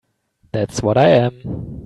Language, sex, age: English, male, 19-29